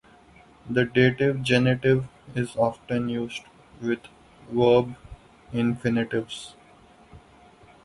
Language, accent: English, India and South Asia (India, Pakistan, Sri Lanka)